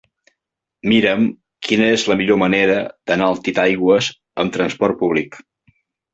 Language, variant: Catalan, Central